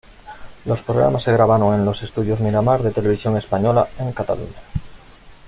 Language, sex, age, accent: Spanish, male, 30-39, España: Norte peninsular (Asturias, Castilla y León, Cantabria, País Vasco, Navarra, Aragón, La Rioja, Guadalajara, Cuenca)